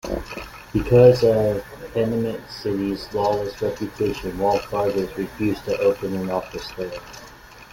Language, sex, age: English, male, 30-39